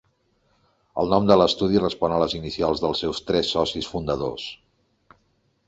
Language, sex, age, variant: Catalan, male, 40-49, Central